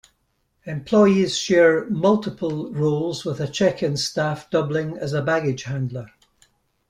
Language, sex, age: English, male, 70-79